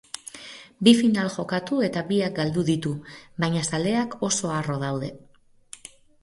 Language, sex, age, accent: Basque, female, 50-59, Mendebalekoa (Araba, Bizkaia, Gipuzkoako mendebaleko herri batzuk)